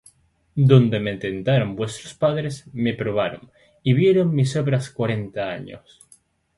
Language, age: Spanish, 19-29